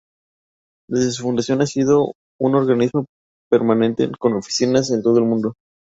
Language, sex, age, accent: Spanish, male, 19-29, México